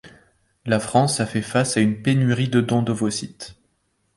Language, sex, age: French, male, 30-39